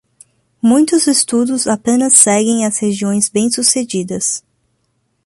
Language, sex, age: Portuguese, female, 30-39